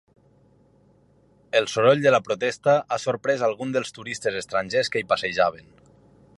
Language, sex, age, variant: Catalan, male, 30-39, Nord-Occidental